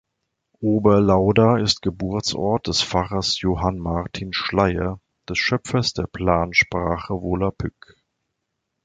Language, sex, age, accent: German, male, 50-59, Deutschland Deutsch